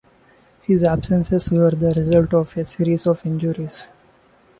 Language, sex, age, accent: English, male, 19-29, India and South Asia (India, Pakistan, Sri Lanka)